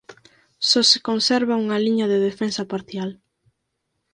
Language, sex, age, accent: Galician, female, under 19, Normativo (estándar)